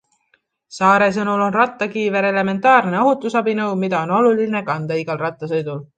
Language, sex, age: Estonian, female, 19-29